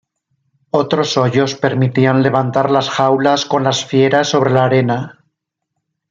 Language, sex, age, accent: Spanish, male, 40-49, España: Norte peninsular (Asturias, Castilla y León, Cantabria, País Vasco, Navarra, Aragón, La Rioja, Guadalajara, Cuenca)